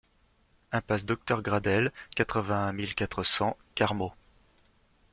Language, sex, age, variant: French, male, 40-49, Français de métropole